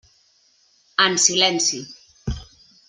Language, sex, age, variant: Catalan, female, 30-39, Central